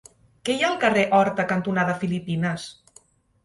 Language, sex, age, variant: Catalan, female, 19-29, Central